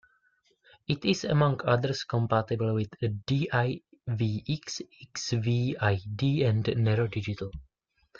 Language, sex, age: English, male, 19-29